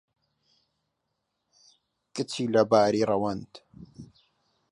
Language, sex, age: Central Kurdish, male, 19-29